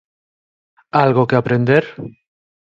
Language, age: Galician, 30-39